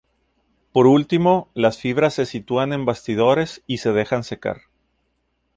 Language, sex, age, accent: Spanish, male, 40-49, México